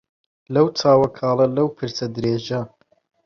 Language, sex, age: Central Kurdish, male, 19-29